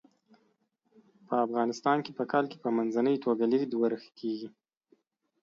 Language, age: Pashto, 30-39